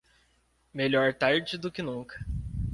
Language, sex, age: Portuguese, male, 19-29